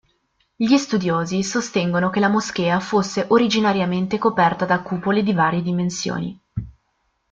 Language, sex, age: Italian, female, under 19